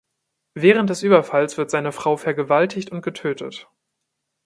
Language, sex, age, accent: German, male, 19-29, Deutschland Deutsch